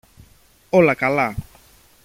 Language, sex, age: Greek, male, 30-39